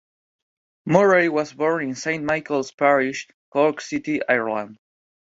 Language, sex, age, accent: English, male, under 19, United States English